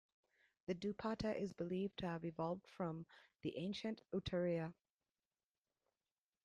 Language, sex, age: English, female, 40-49